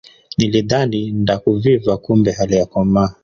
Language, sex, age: Swahili, male, 30-39